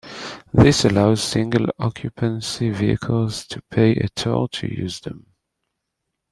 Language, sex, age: English, male, 40-49